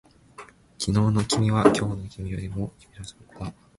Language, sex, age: Japanese, male, 19-29